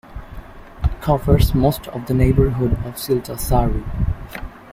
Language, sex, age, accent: English, male, under 19, United States English